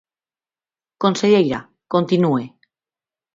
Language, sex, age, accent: Galician, female, 30-39, Normativo (estándar)